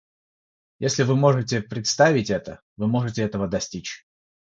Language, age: Russian, 30-39